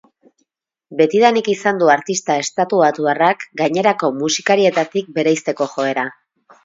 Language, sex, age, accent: Basque, female, 30-39, Mendebalekoa (Araba, Bizkaia, Gipuzkoako mendebaleko herri batzuk)